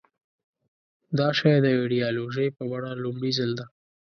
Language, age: Pashto, 19-29